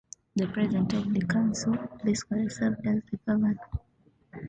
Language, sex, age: English, female, 19-29